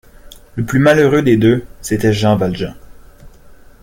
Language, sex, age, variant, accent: French, male, 19-29, Français d'Amérique du Nord, Français du Canada